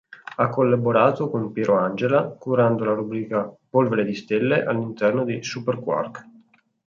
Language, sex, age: Italian, male, 19-29